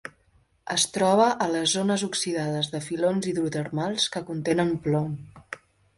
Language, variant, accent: Catalan, Central, Barceloní